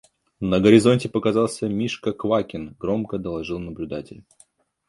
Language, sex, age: Russian, male, 30-39